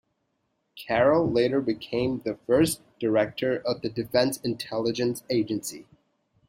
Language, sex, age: English, male, 19-29